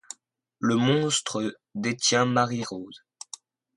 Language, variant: French, Français de métropole